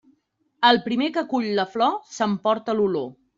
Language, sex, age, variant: Catalan, female, 40-49, Central